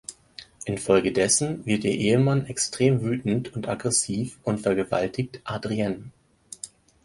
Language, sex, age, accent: German, male, 19-29, Deutschland Deutsch